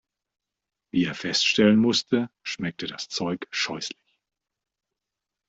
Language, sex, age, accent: German, male, 40-49, Deutschland Deutsch